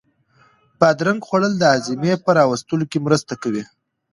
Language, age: Pashto, 30-39